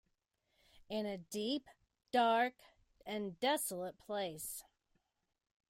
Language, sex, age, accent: English, female, 60-69, United States English